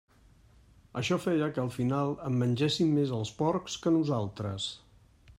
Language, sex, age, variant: Catalan, male, 50-59, Central